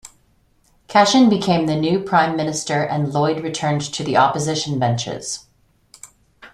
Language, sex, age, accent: English, female, 40-49, United States English